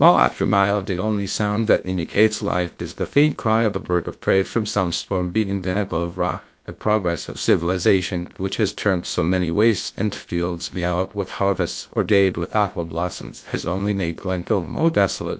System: TTS, GlowTTS